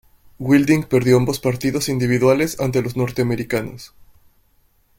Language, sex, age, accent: Spanish, male, 19-29, México